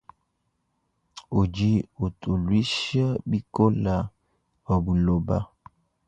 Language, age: Luba-Lulua, 19-29